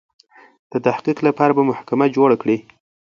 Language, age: Pashto, under 19